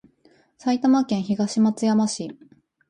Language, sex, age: Japanese, female, 19-29